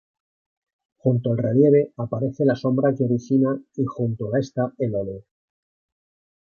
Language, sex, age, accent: Spanish, male, 50-59, España: Norte peninsular (Asturias, Castilla y León, Cantabria, País Vasco, Navarra, Aragón, La Rioja, Guadalajara, Cuenca)